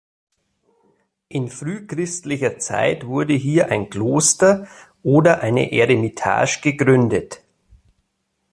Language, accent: German, Deutschland Deutsch